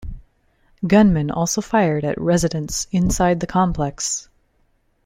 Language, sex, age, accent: English, female, 30-39, United States English